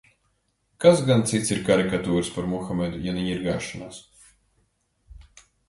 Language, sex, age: Latvian, male, 30-39